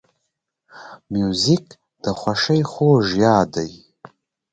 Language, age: Pashto, 19-29